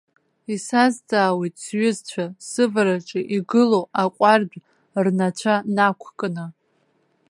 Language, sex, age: Abkhazian, female, 19-29